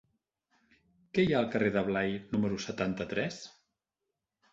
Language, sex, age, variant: Catalan, male, 60-69, Central